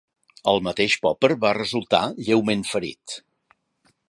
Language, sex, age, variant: Catalan, male, 60-69, Central